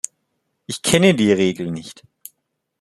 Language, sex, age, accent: German, male, under 19, Deutschland Deutsch